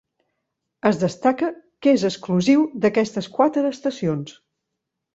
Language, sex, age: Catalan, female, 50-59